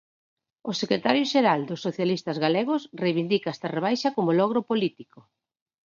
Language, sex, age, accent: Galician, female, 40-49, Normativo (estándar)